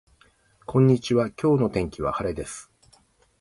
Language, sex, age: Japanese, male, 50-59